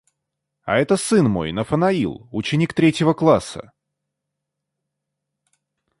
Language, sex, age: Russian, male, 30-39